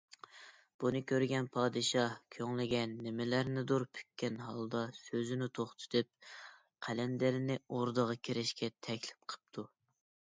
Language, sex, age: Uyghur, male, 19-29